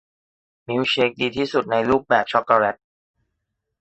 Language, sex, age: Thai, male, 30-39